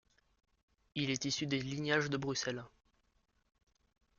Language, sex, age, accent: French, male, under 19, Français du sud de la France